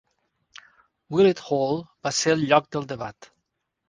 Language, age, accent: Catalan, 50-59, Tortosí